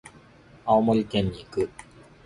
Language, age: Japanese, 19-29